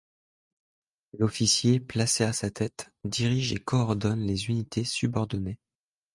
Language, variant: French, Français de métropole